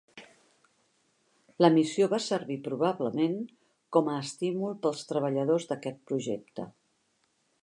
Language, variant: Catalan, Central